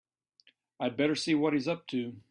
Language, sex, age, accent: English, male, 50-59, United States English